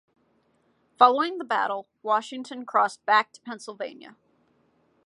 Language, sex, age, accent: English, female, 19-29, United States English